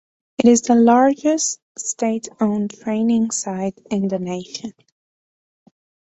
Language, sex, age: English, female, 19-29